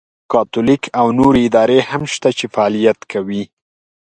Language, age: Pashto, 19-29